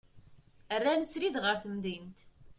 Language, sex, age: Kabyle, female, 19-29